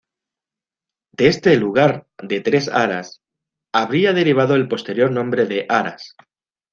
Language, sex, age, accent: Spanish, male, 40-49, España: Sur peninsular (Andalucia, Extremadura, Murcia)